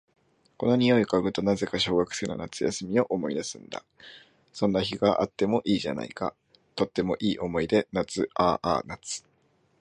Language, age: Japanese, 19-29